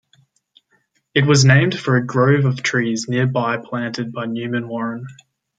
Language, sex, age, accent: English, male, under 19, Australian English